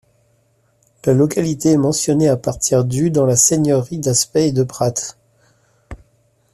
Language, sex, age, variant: French, male, 30-39, Français de métropole